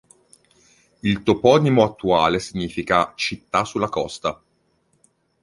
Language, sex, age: Italian, male, 30-39